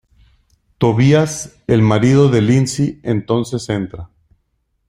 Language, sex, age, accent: Spanish, male, 40-49, México